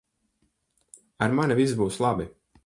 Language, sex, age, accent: Latvian, male, 30-39, Riga